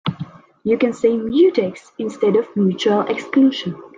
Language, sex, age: English, female, under 19